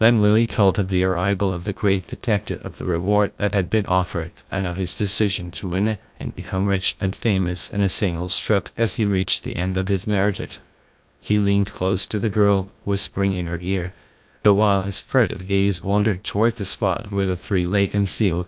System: TTS, GlowTTS